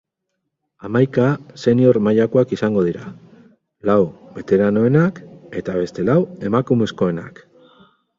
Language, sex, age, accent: Basque, male, 50-59, Mendebalekoa (Araba, Bizkaia, Gipuzkoako mendebaleko herri batzuk)